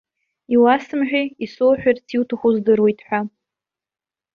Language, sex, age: Abkhazian, female, 19-29